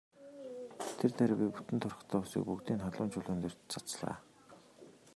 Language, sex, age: Mongolian, male, 19-29